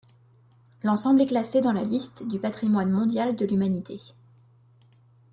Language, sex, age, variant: French, female, 19-29, Français de métropole